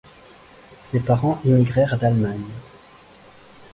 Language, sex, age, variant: French, male, 30-39, Français de métropole